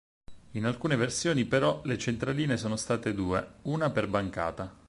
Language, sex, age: Italian, male, 19-29